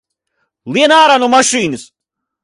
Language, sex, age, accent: Latvian, male, 30-39, bez akcenta